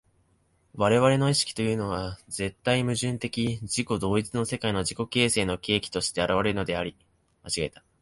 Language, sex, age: Japanese, male, 19-29